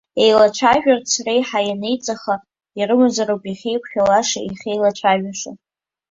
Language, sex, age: Abkhazian, female, under 19